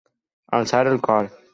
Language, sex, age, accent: Catalan, male, under 19, valencià